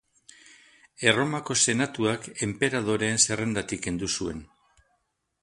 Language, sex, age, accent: Basque, male, 60-69, Erdialdekoa edo Nafarra (Gipuzkoa, Nafarroa)